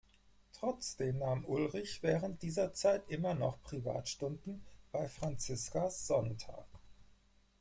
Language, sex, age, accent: German, male, 40-49, Deutschland Deutsch